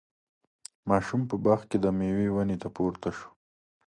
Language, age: Pashto, 19-29